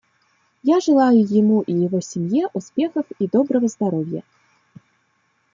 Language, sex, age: Russian, female, 30-39